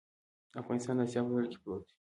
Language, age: Pashto, 19-29